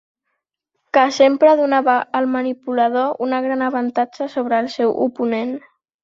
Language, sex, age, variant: Catalan, male, under 19, Central